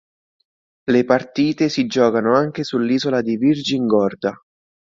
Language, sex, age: Italian, male, 19-29